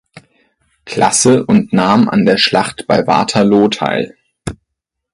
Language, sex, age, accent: German, male, 19-29, Deutschland Deutsch